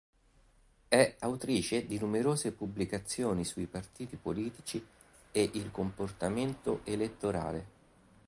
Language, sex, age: Italian, male, 40-49